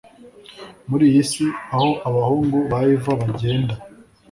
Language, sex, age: Kinyarwanda, male, 19-29